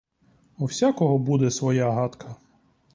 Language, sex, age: Ukrainian, male, 30-39